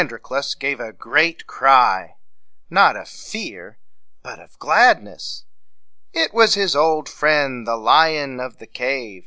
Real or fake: real